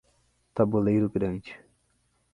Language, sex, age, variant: Portuguese, male, 30-39, Portuguese (Brasil)